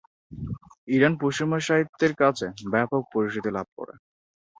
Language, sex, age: Bengali, male, under 19